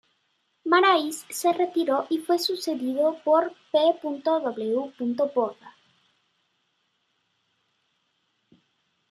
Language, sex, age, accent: Spanish, female, 19-29, México